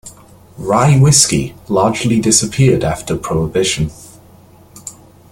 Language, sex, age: English, male, 19-29